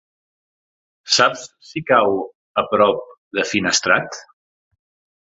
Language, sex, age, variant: Catalan, male, 40-49, Central